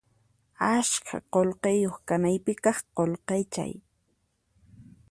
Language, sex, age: Puno Quechua, female, 19-29